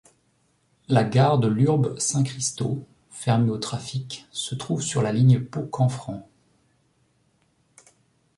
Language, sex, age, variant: French, male, 40-49, Français de métropole